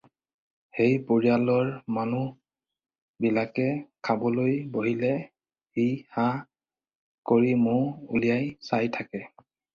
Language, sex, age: Assamese, male, 19-29